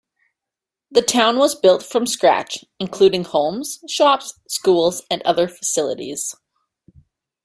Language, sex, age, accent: English, female, 19-29, Canadian English